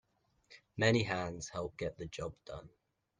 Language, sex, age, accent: English, male, under 19, England English